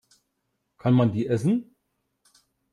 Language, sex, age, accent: German, male, 50-59, Deutschland Deutsch